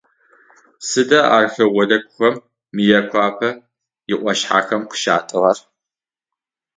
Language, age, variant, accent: Adyghe, 40-49, Адыгабзэ (Кирил, пстэумэ зэдыряе), Бжъэдыгъу (Bjeduğ)